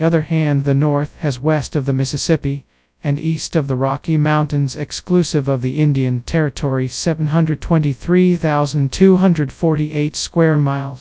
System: TTS, FastPitch